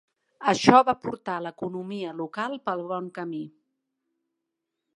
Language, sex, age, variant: Catalan, female, 50-59, Central